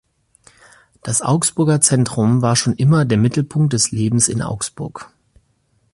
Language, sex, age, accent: German, male, 30-39, Deutschland Deutsch